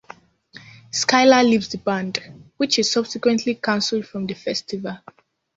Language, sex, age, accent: English, female, under 19, Southern African (South Africa, Zimbabwe, Namibia)